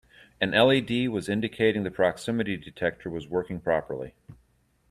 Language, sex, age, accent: English, male, 50-59, United States English